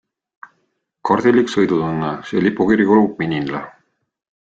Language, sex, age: Estonian, male, 40-49